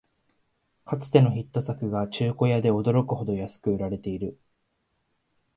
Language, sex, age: Japanese, male, 19-29